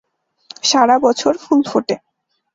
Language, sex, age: Bengali, female, under 19